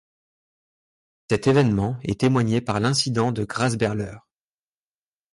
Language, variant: French, Français de métropole